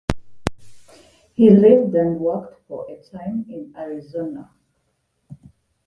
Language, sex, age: English, female, 30-39